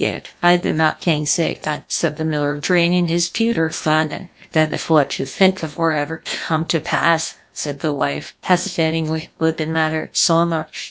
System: TTS, GlowTTS